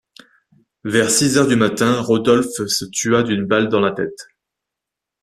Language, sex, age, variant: French, male, 19-29, Français de métropole